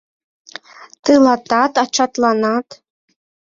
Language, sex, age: Mari, female, 19-29